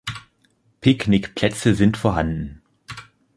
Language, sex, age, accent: German, male, 19-29, Deutschland Deutsch